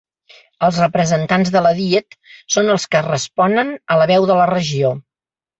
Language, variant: Catalan, Central